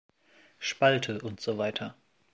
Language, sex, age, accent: German, male, 19-29, Deutschland Deutsch